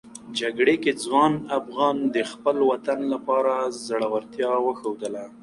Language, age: Pashto, 19-29